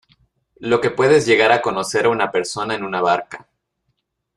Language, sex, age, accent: Spanish, male, 19-29, México